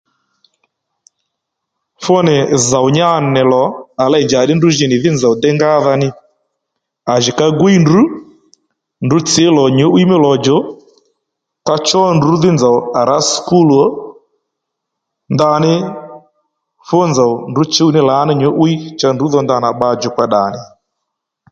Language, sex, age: Lendu, male, 40-49